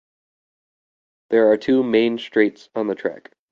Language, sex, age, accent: English, male, 19-29, United States English